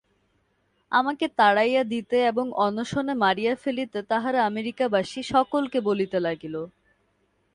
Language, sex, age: Bengali, female, 19-29